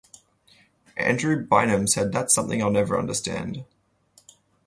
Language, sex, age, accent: English, male, 19-29, Australian English